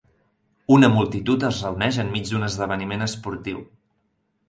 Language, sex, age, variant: Catalan, male, 19-29, Central